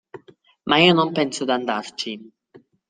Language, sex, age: Italian, male, under 19